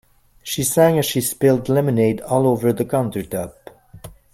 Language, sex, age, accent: English, male, 40-49, Canadian English